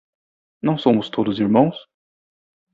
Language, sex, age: Portuguese, male, 19-29